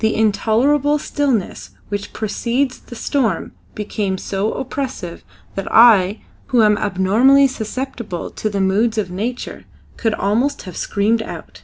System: none